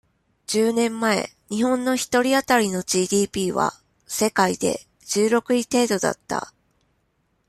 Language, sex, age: Japanese, female, 19-29